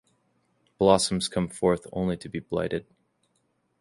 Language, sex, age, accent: English, male, 19-29, United States English